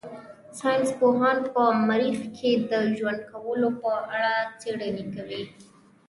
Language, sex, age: Pashto, female, 19-29